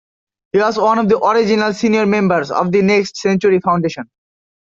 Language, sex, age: English, male, under 19